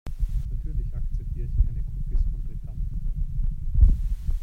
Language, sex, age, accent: German, male, 30-39, Österreichisches Deutsch